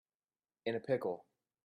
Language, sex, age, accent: English, male, 19-29, United States English